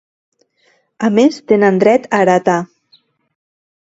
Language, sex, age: Catalan, female, 40-49